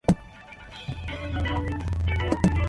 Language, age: English, under 19